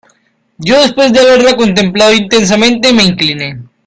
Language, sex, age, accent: Spanish, male, under 19, Andino-Pacífico: Colombia, Perú, Ecuador, oeste de Bolivia y Venezuela andina